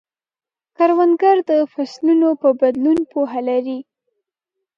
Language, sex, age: Pashto, female, 19-29